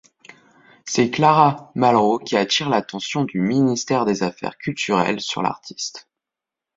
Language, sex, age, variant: French, male, under 19, Français d'Europe